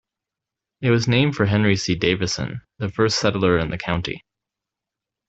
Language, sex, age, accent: English, male, 30-39, United States English